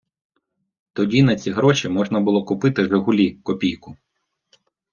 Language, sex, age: Ukrainian, male, 30-39